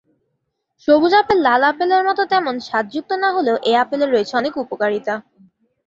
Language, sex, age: Bengali, female, 30-39